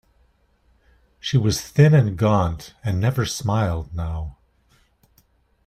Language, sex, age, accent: English, male, 50-59, Canadian English